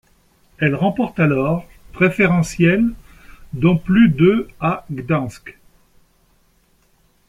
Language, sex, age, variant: French, male, 60-69, Français de métropole